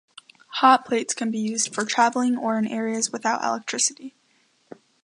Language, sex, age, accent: English, female, under 19, United States English